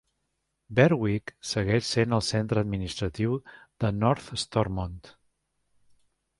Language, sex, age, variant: Catalan, male, 50-59, Central